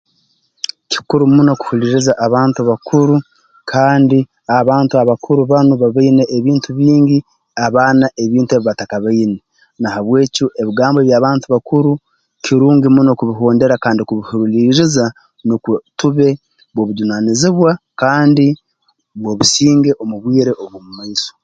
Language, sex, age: Tooro, male, 40-49